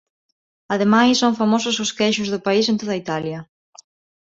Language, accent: Galician, Neofalante